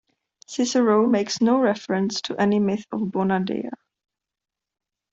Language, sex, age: English, female, 19-29